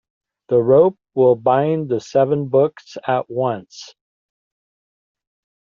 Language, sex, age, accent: English, male, 60-69, United States English